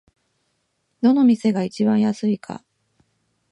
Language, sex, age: Japanese, female, 40-49